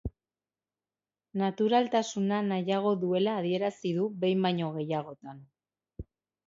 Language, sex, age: Basque, female, 30-39